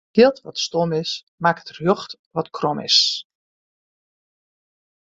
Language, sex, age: Western Frisian, female, 50-59